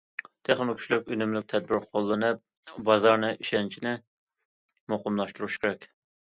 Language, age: Uyghur, 30-39